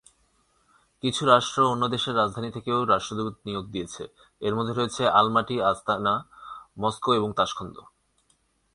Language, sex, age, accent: Bengali, male, 19-29, Bangladeshi